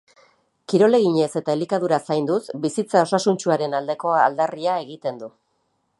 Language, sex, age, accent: Basque, female, 40-49, Erdialdekoa edo Nafarra (Gipuzkoa, Nafarroa)